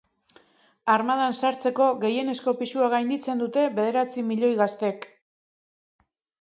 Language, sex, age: Basque, female, 40-49